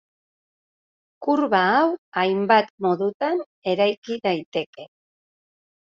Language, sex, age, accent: Basque, female, 50-59, Erdialdekoa edo Nafarra (Gipuzkoa, Nafarroa)